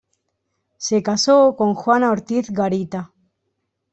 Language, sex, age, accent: Spanish, female, 19-29, España: Sur peninsular (Andalucia, Extremadura, Murcia)